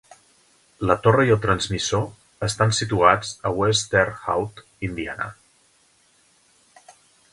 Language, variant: Catalan, Central